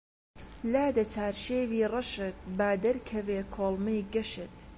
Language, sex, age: Central Kurdish, female, 19-29